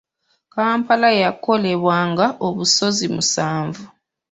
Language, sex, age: Ganda, female, 30-39